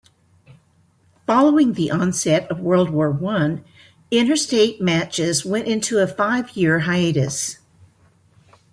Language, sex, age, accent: English, female, 60-69, United States English